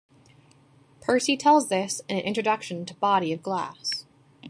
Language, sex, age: English, female, 19-29